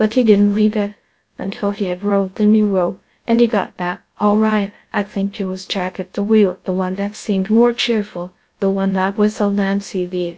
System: TTS, GlowTTS